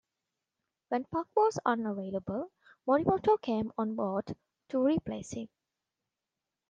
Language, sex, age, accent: English, female, 19-29, India and South Asia (India, Pakistan, Sri Lanka)